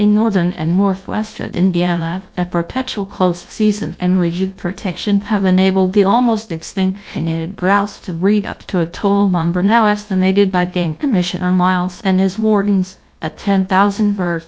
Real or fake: fake